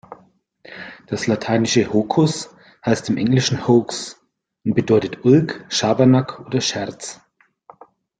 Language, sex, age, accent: German, male, 40-49, Deutschland Deutsch